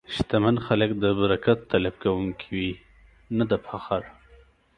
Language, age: Pashto, 19-29